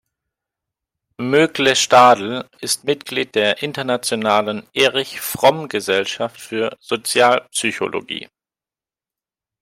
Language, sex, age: German, male, 30-39